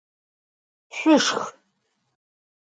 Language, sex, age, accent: Adyghe, female, 40-49, Кıэмгуй (Çemguy)